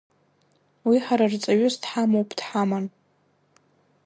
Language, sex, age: Abkhazian, female, under 19